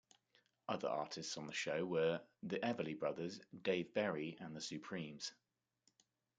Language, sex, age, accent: English, male, 30-39, England English